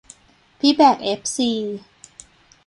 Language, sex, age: Thai, female, 30-39